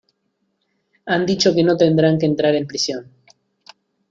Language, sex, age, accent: Spanish, male, 40-49, Rioplatense: Argentina, Uruguay, este de Bolivia, Paraguay